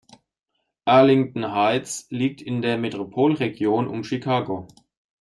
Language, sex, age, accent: German, male, 30-39, Deutschland Deutsch